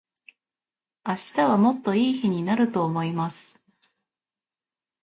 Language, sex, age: Japanese, female, 30-39